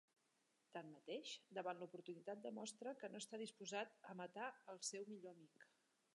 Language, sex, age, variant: Catalan, female, 40-49, Central